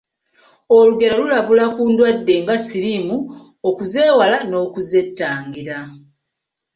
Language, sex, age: Ganda, female, 30-39